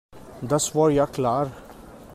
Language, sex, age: German, male, 30-39